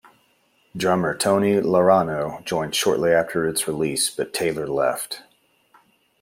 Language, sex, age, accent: English, male, 40-49, United States English